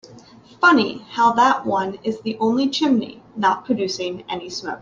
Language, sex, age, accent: English, female, 19-29, United States English